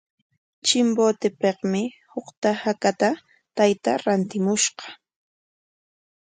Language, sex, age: Corongo Ancash Quechua, female, 30-39